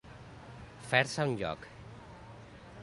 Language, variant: Catalan, Central